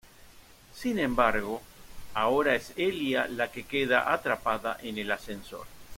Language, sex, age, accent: Spanish, male, 60-69, Rioplatense: Argentina, Uruguay, este de Bolivia, Paraguay